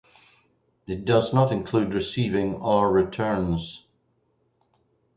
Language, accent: English, Scottish English